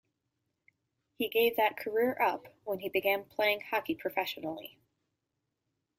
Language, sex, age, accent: English, female, 30-39, United States English